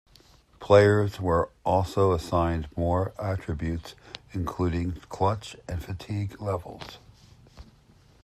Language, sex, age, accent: English, male, 60-69, United States English